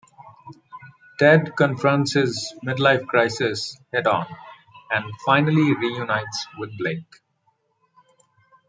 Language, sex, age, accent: English, male, 30-39, India and South Asia (India, Pakistan, Sri Lanka)